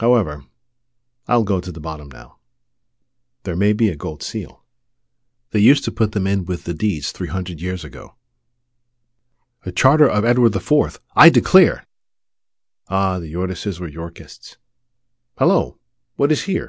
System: none